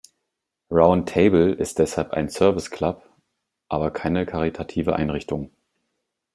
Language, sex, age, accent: German, male, 30-39, Deutschland Deutsch